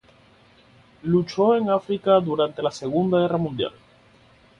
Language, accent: Spanish, Caribe: Cuba, Venezuela, Puerto Rico, República Dominicana, Panamá, Colombia caribeña, México caribeño, Costa del golfo de México